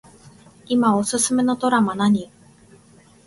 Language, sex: Japanese, female